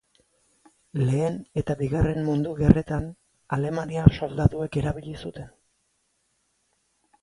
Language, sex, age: Basque, male, 40-49